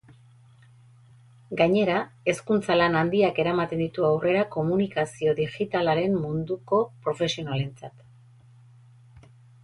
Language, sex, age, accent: Basque, female, 40-49, Erdialdekoa edo Nafarra (Gipuzkoa, Nafarroa)